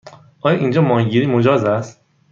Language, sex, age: Persian, male, 30-39